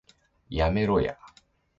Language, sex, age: Japanese, male, 19-29